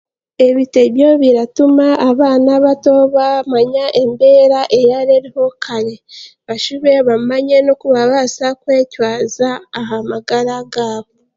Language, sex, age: Chiga, female, 19-29